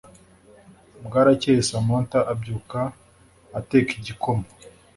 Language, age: Kinyarwanda, 19-29